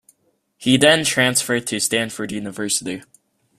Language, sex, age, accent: English, male, under 19, United States English